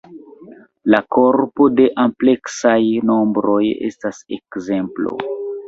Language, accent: Esperanto, Internacia